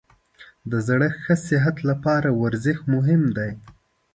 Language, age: Pashto, 19-29